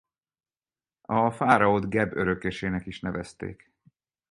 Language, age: Hungarian, 40-49